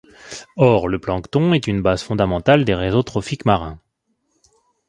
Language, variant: French, Français de métropole